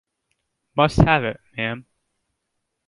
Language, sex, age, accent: English, male, under 19, United States English